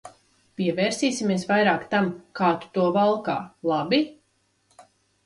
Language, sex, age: Latvian, female, 30-39